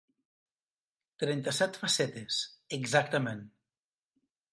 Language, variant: Catalan, Nord-Occidental